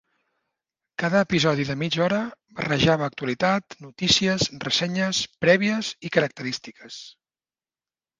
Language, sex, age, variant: Catalan, male, 40-49, Central